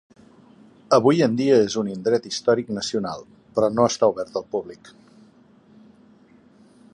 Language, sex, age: Catalan, male, 50-59